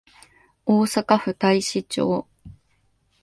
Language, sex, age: Japanese, female, 19-29